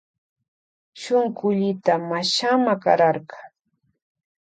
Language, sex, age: Loja Highland Quichua, female, 40-49